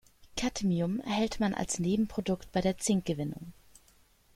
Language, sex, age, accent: German, female, 30-39, Deutschland Deutsch